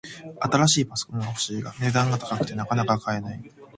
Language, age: Japanese, 19-29